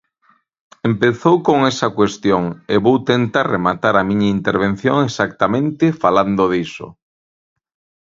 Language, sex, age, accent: Galician, male, 40-49, Normativo (estándar)